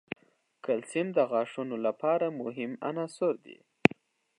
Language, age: Pashto, under 19